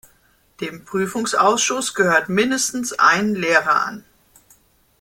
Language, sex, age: German, male, 50-59